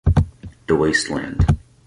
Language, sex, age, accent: English, male, 19-29, United States English